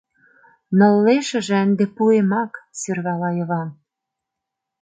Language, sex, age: Mari, female, 30-39